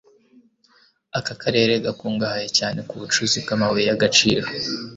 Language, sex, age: Kinyarwanda, male, 19-29